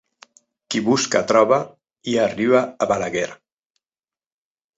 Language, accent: Catalan, valencià